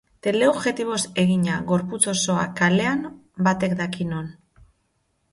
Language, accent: Basque, Mendebalekoa (Araba, Bizkaia, Gipuzkoako mendebaleko herri batzuk)